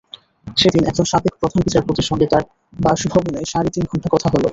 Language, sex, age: Bengali, male, 19-29